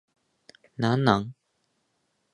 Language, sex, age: Japanese, male, 19-29